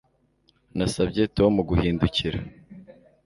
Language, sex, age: Kinyarwanda, male, 19-29